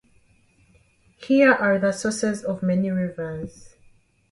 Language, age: English, 19-29